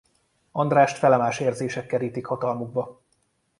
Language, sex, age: Hungarian, male, 30-39